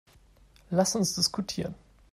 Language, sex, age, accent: German, male, 19-29, Deutschland Deutsch